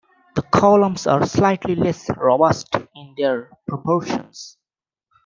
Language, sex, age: English, male, 19-29